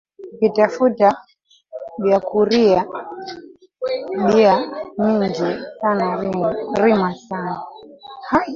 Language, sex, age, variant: Swahili, female, 19-29, Kiswahili cha Bara ya Kenya